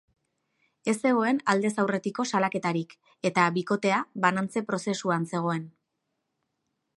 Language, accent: Basque, Mendebalekoa (Araba, Bizkaia, Gipuzkoako mendebaleko herri batzuk)